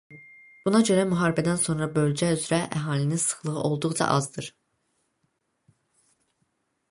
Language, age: Azerbaijani, under 19